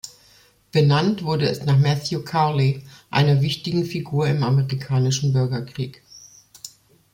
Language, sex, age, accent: German, female, 50-59, Deutschland Deutsch